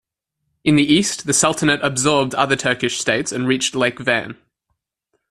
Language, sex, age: English, male, 19-29